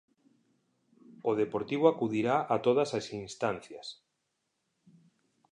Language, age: Galician, 40-49